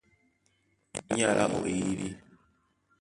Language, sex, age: Duala, female, 19-29